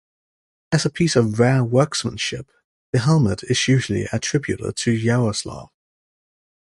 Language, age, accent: English, 19-29, United States English